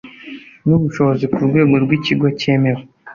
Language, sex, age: Kinyarwanda, male, under 19